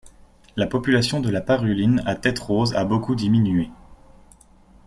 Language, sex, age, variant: French, male, 19-29, Français de métropole